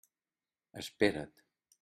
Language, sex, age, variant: Catalan, male, 60-69, Central